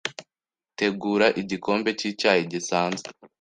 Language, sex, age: Kinyarwanda, male, under 19